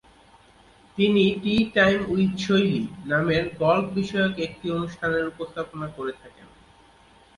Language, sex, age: Bengali, male, 30-39